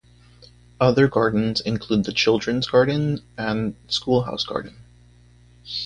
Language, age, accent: English, 30-39, United States English